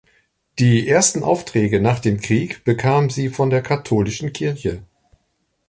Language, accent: German, Deutschland Deutsch